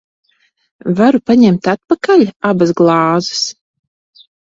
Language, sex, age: Latvian, female, 30-39